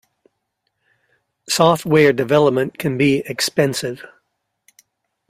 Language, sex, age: English, male, 50-59